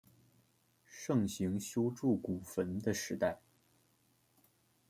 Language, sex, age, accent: Chinese, male, under 19, 出生地：黑龙江省